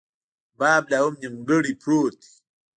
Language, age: Pashto, 40-49